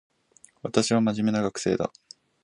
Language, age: Japanese, 19-29